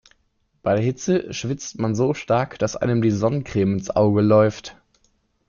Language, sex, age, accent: German, male, 19-29, Deutschland Deutsch